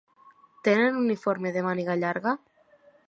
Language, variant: Catalan, Septentrional